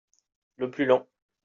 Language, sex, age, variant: French, male, 19-29, Français de métropole